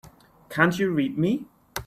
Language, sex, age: English, male, 19-29